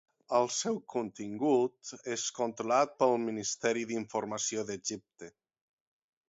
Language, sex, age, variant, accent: Catalan, male, 30-39, Valencià meridional, central; valencià